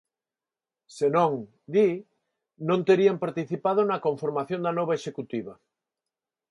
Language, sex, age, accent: Galician, male, 50-59, Neofalante